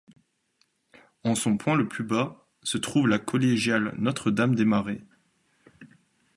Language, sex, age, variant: French, male, 19-29, Français de métropole